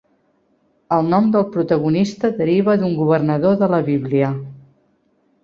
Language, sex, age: Catalan, female, 50-59